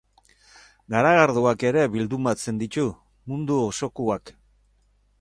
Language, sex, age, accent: Basque, male, 60-69, Mendebalekoa (Araba, Bizkaia, Gipuzkoako mendebaleko herri batzuk)